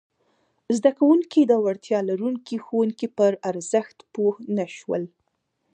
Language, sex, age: Pashto, female, 19-29